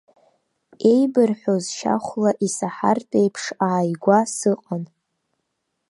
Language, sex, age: Abkhazian, female, under 19